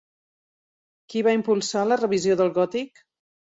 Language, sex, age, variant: Catalan, female, 50-59, Central